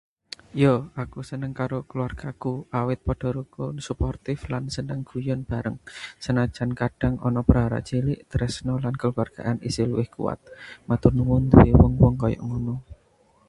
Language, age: Javanese, 30-39